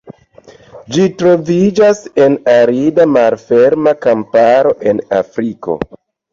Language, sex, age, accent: Esperanto, male, 30-39, Internacia